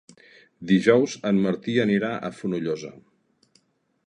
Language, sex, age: Catalan, male, 40-49